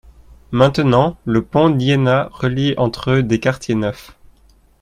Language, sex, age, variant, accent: French, male, 19-29, Français d'Europe, Français de Suisse